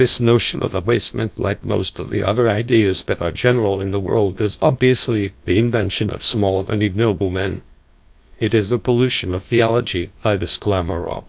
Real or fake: fake